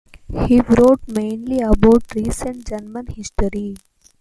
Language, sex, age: English, female, under 19